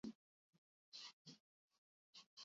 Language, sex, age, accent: Basque, female, 40-49, Mendebalekoa (Araba, Bizkaia, Gipuzkoako mendebaleko herri batzuk)